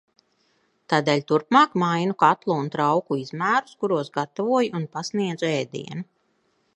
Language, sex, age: Latvian, female, 40-49